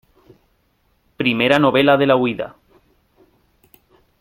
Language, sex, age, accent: Spanish, male, 30-39, España: Norte peninsular (Asturias, Castilla y León, Cantabria, País Vasco, Navarra, Aragón, La Rioja, Guadalajara, Cuenca)